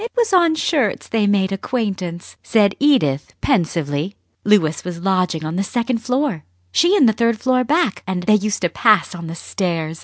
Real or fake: real